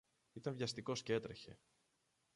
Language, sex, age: Greek, male, 30-39